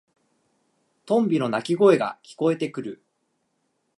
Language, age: Japanese, 30-39